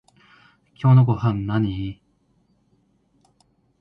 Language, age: Japanese, 19-29